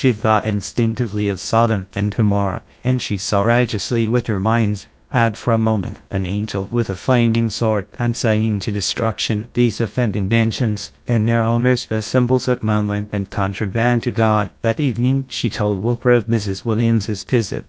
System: TTS, GlowTTS